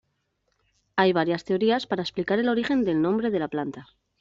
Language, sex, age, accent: Spanish, female, 30-39, España: Norte peninsular (Asturias, Castilla y León, Cantabria, País Vasco, Navarra, Aragón, La Rioja, Guadalajara, Cuenca)